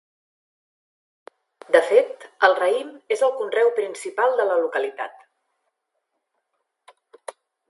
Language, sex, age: Catalan, female, 40-49